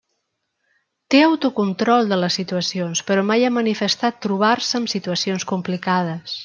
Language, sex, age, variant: Catalan, female, 50-59, Central